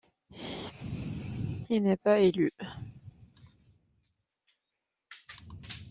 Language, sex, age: French, female, 30-39